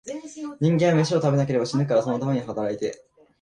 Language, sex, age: Japanese, male, 19-29